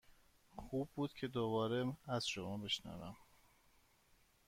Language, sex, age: Persian, male, 30-39